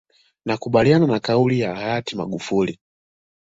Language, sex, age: Swahili, male, 19-29